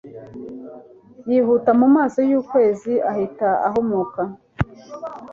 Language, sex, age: Kinyarwanda, female, 40-49